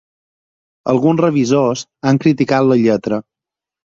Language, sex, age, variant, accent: Catalan, male, 30-39, Balear, mallorquí